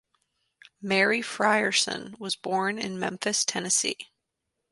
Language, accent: English, United States English